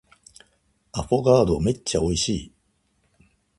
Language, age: Japanese, 50-59